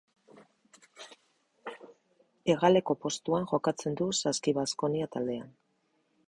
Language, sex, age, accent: Basque, female, 50-59, Mendebalekoa (Araba, Bizkaia, Gipuzkoako mendebaleko herri batzuk)